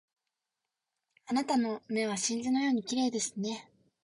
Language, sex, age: Japanese, female, 19-29